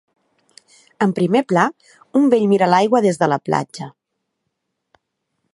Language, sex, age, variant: Catalan, female, 30-39, Central